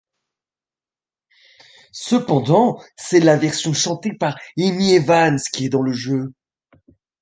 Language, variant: French, Français de métropole